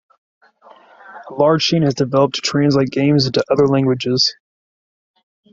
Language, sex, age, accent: English, male, 30-39, United States English